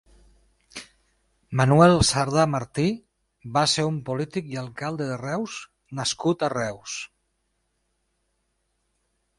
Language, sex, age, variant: Catalan, male, 50-59, Nord-Occidental